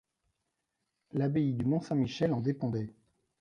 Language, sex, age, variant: French, male, 50-59, Français de métropole